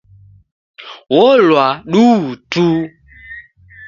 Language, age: Taita, 19-29